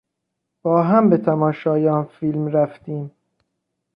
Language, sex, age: Persian, male, 19-29